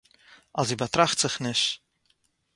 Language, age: Yiddish, under 19